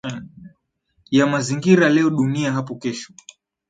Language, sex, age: Swahili, male, 19-29